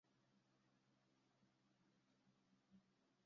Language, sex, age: Swahili, female, 19-29